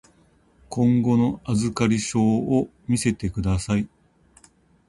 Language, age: Japanese, 50-59